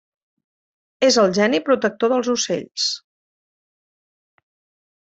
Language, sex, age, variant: Catalan, female, 50-59, Central